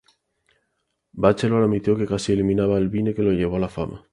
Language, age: Spanish, 19-29